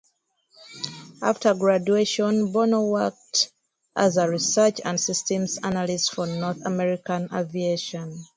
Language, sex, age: English, female, 19-29